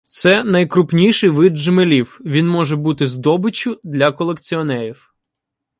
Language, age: Ukrainian, 19-29